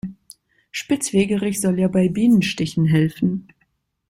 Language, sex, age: German, female, 30-39